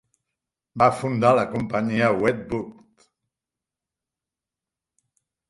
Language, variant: Catalan, Central